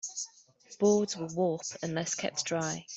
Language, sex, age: English, female, 30-39